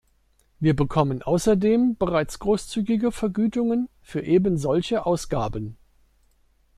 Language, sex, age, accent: German, male, 50-59, Deutschland Deutsch